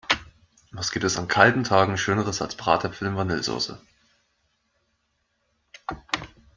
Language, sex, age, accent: German, male, 19-29, Deutschland Deutsch